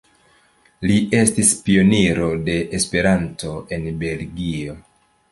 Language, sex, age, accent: Esperanto, male, 30-39, Internacia